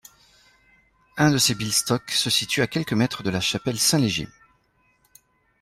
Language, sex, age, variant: French, male, 40-49, Français de métropole